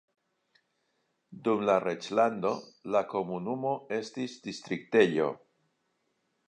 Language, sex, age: Esperanto, male, 60-69